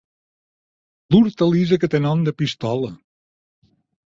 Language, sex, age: Catalan, male, 50-59